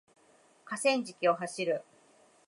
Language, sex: Japanese, female